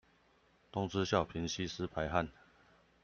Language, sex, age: Chinese, male, 40-49